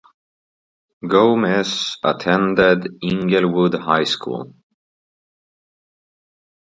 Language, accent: English, England English